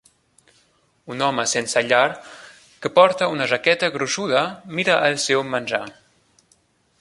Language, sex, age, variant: Catalan, male, 19-29, Central